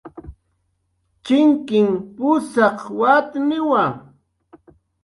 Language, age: Jaqaru, 40-49